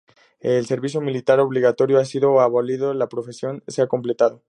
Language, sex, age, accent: Spanish, male, 19-29, México